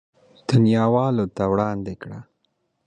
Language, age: Pashto, 19-29